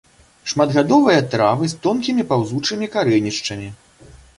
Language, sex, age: Belarusian, male, 30-39